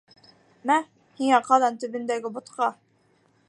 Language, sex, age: Bashkir, female, 19-29